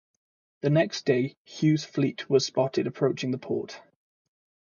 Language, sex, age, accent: English, male, 19-29, Welsh English